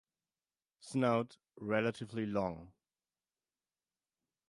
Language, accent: English, England English